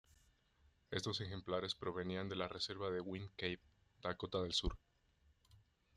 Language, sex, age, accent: Spanish, male, 19-29, México